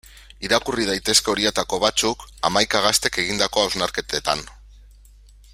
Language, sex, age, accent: Basque, male, 30-39, Mendebalekoa (Araba, Bizkaia, Gipuzkoako mendebaleko herri batzuk)